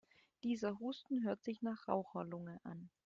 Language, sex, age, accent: German, female, 30-39, Deutschland Deutsch